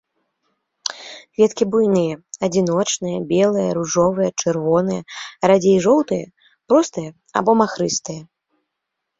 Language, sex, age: Belarusian, female, 19-29